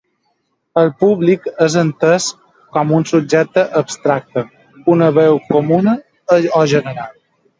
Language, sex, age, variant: Catalan, male, 30-39, Balear